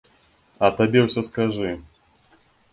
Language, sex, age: Belarusian, male, 30-39